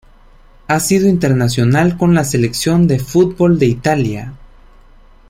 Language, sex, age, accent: Spanish, male, 19-29, América central